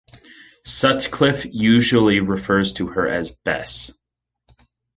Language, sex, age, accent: English, male, 19-29, United States English